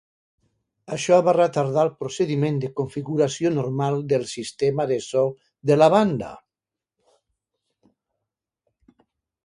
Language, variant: Catalan, Central